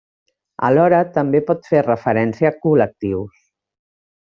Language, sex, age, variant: Catalan, female, 50-59, Central